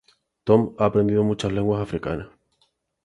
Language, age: Spanish, 19-29